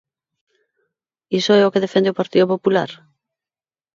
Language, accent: Galician, Neofalante